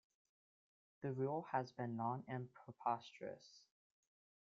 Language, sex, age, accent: English, male, 19-29, United States English